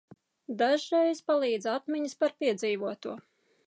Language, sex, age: Latvian, female, 40-49